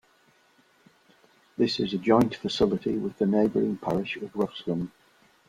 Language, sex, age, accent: English, male, 60-69, England English